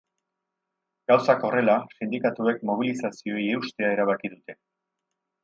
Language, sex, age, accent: Basque, male, 50-59, Erdialdekoa edo Nafarra (Gipuzkoa, Nafarroa)